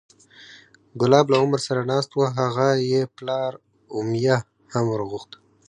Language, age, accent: Pashto, 19-29, معیاري پښتو